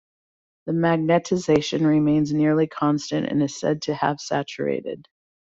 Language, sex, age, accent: English, female, 50-59, United States English